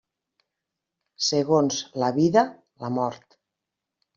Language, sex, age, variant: Catalan, female, 50-59, Nord-Occidental